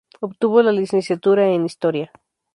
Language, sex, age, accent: Spanish, female, 19-29, México